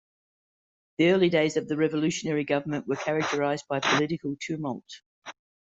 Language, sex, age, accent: English, female, 50-59, Australian English